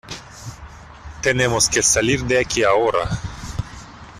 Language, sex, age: Spanish, male, 30-39